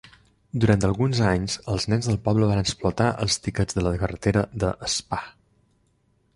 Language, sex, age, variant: Catalan, male, 30-39, Balear